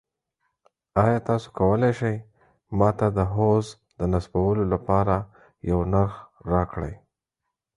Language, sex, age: Pashto, male, 40-49